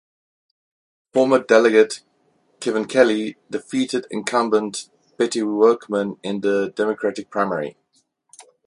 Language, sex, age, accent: English, male, 30-39, Southern African (South Africa, Zimbabwe, Namibia)